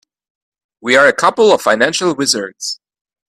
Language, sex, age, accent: English, male, 19-29, United States English